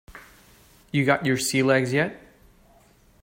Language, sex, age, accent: English, male, 30-39, United States English